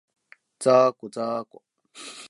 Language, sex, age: Japanese, male, 19-29